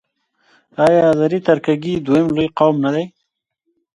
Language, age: Pashto, 30-39